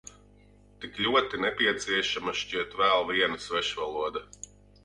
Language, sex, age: Latvian, male, 40-49